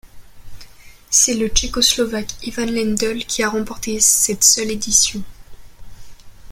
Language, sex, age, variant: French, female, under 19, Français de métropole